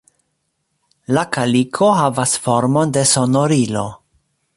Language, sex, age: Esperanto, male, 40-49